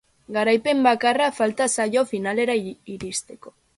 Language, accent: Basque, Erdialdekoa edo Nafarra (Gipuzkoa, Nafarroa)